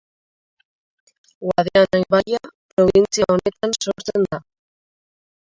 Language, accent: Basque, Mendebalekoa (Araba, Bizkaia, Gipuzkoako mendebaleko herri batzuk)